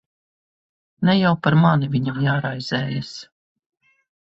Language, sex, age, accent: Latvian, female, 50-59, Vidzemes